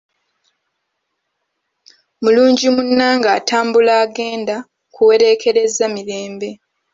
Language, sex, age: Ganda, female, 19-29